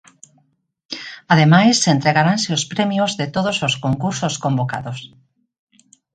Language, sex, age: Galician, female, 40-49